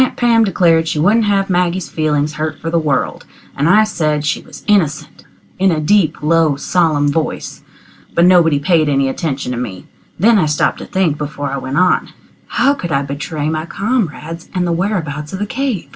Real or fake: real